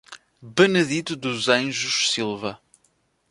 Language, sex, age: Portuguese, male, 30-39